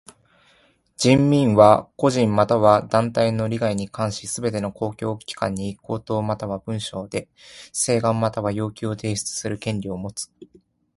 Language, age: Japanese, 19-29